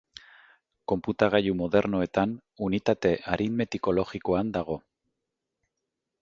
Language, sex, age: Basque, male, 40-49